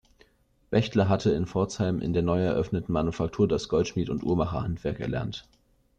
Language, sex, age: German, male, 19-29